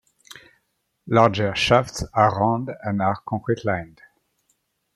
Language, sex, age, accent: English, male, 40-49, England English